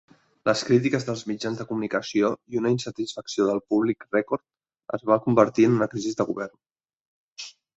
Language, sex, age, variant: Catalan, male, 30-39, Central